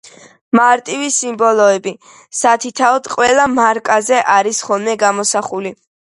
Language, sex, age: Georgian, female, 30-39